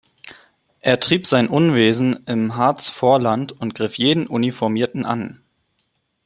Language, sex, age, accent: German, male, 19-29, Deutschland Deutsch